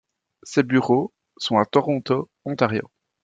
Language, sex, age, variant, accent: French, male, 30-39, Français d'Europe, Français de Belgique